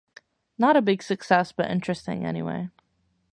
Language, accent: English, United States English